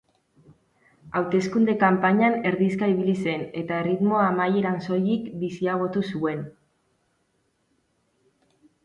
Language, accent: Basque, Mendebalekoa (Araba, Bizkaia, Gipuzkoako mendebaleko herri batzuk)